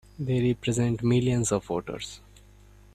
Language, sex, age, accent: English, male, 19-29, India and South Asia (India, Pakistan, Sri Lanka)